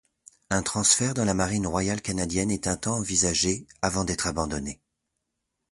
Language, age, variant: French, 30-39, Français de métropole